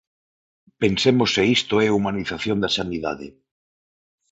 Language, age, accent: Galician, 30-39, Normativo (estándar); Neofalante